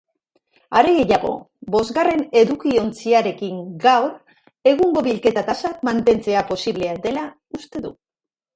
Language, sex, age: Basque, female, 50-59